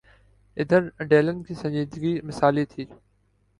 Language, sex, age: Urdu, male, 19-29